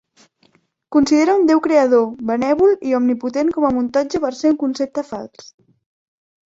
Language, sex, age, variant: Catalan, female, under 19, Central